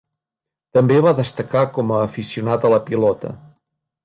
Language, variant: Catalan, Nord-Occidental